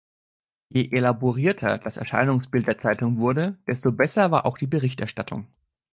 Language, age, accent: German, 19-29, Deutschland Deutsch